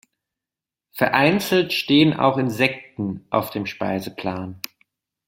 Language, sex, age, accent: German, male, 19-29, Deutschland Deutsch